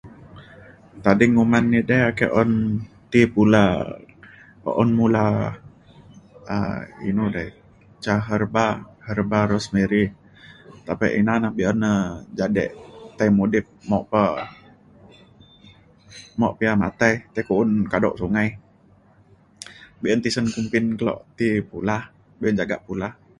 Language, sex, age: Mainstream Kenyah, male, 30-39